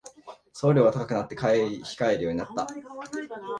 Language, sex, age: Japanese, male, 19-29